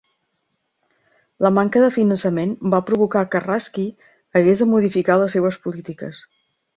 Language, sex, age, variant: Catalan, female, 50-59, Central